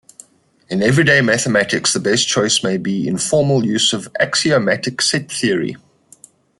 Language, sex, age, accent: English, male, 40-49, Southern African (South Africa, Zimbabwe, Namibia)